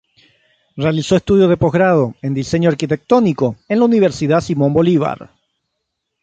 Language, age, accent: Spanish, 40-49, Chileno: Chile, Cuyo